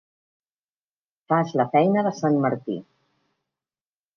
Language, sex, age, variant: Catalan, female, 50-59, Central